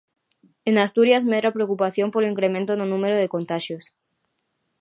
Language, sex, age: Galician, female, 19-29